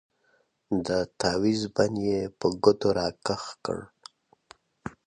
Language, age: Pashto, 19-29